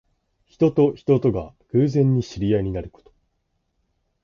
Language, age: Japanese, 19-29